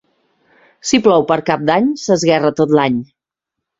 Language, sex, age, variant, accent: Catalan, female, 40-49, Central, Català central